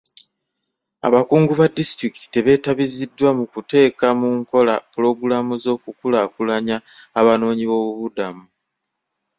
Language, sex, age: Ganda, male, 30-39